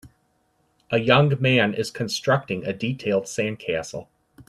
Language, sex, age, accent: English, male, 19-29, United States English